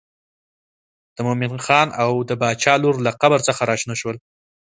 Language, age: Pashto, 19-29